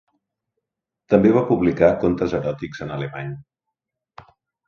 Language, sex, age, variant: Catalan, male, 40-49, Central